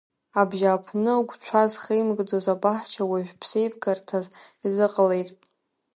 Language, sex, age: Abkhazian, female, under 19